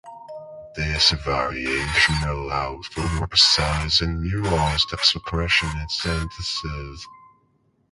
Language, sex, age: English, male, 40-49